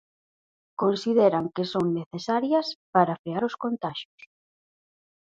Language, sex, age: Galician, female, 19-29